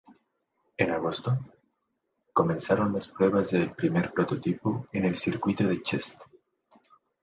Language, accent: Spanish, México